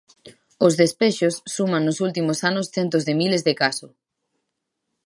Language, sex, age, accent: Galician, female, 19-29, Normativo (estándar)